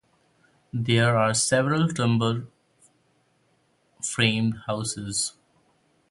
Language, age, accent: English, 19-29, India and South Asia (India, Pakistan, Sri Lanka)